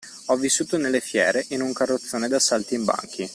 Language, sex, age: Italian, male, 19-29